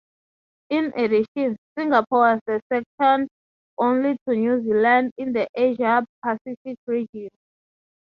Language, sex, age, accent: English, female, 19-29, Southern African (South Africa, Zimbabwe, Namibia)